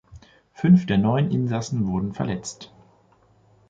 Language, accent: German, Deutschland Deutsch